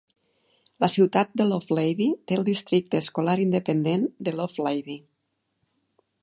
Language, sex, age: Catalan, female, 50-59